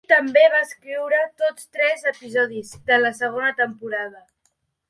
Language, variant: Catalan, Nord-Occidental